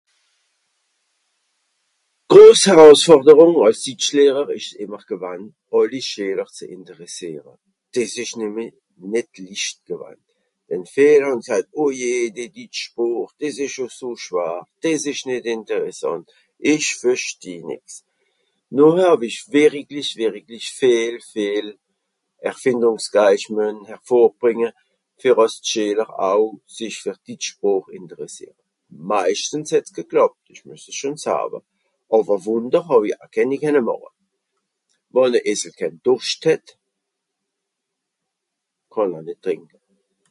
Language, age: Swiss German, 60-69